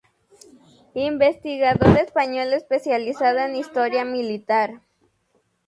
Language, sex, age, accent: Spanish, female, 19-29, México